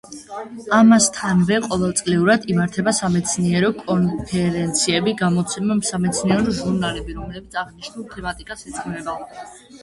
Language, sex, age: Georgian, female, under 19